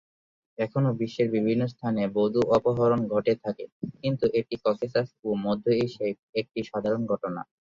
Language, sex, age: Bengali, male, 19-29